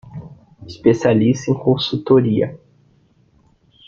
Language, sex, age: Portuguese, male, 30-39